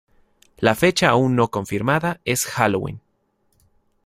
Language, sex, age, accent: Spanish, male, 30-39, México